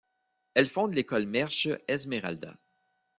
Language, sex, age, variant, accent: French, male, 40-49, Français d'Amérique du Nord, Français du Canada